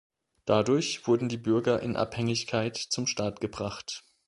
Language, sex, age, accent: German, male, 40-49, Deutschland Deutsch